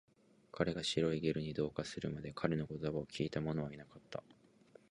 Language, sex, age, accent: Japanese, male, 19-29, 標準語